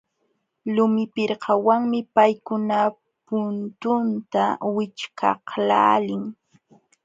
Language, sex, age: Jauja Wanca Quechua, female, 19-29